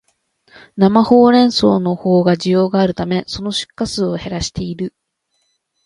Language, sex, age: Japanese, female, 19-29